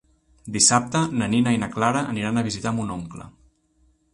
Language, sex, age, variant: Catalan, male, 30-39, Central